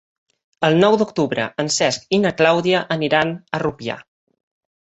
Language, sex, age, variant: Catalan, male, 19-29, Balear